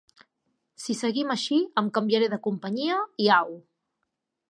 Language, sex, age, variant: Catalan, female, 30-39, Nord-Occidental